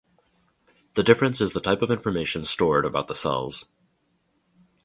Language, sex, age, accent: English, male, 30-39, United States English